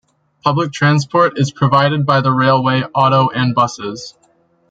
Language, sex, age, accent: English, male, 19-29, Canadian English